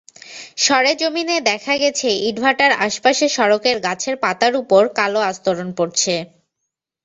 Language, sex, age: Bengali, female, 19-29